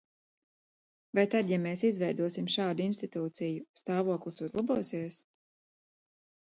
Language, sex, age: Latvian, female, 40-49